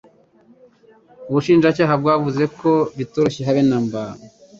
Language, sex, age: Kinyarwanda, male, 40-49